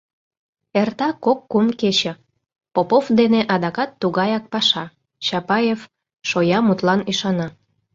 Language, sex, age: Mari, female, 19-29